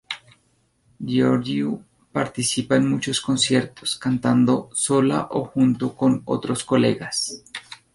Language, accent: Spanish, Andino-Pacífico: Colombia, Perú, Ecuador, oeste de Bolivia y Venezuela andina